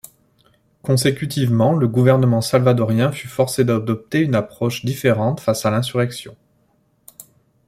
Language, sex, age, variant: French, male, 30-39, Français de métropole